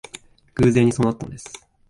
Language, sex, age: Japanese, male, 19-29